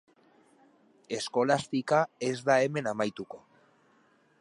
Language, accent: Basque, Mendebalekoa (Araba, Bizkaia, Gipuzkoako mendebaleko herri batzuk)